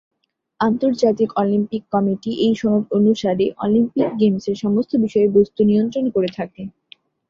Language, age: Bengali, 19-29